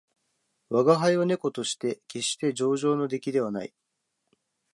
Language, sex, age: Japanese, male, 19-29